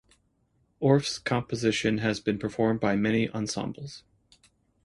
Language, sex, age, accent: English, male, 30-39, United States English